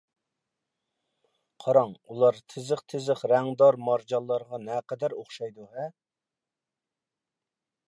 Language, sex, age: Uyghur, male, 40-49